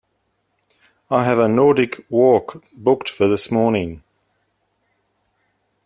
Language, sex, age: English, male, 50-59